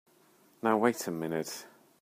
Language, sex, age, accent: English, male, 40-49, England English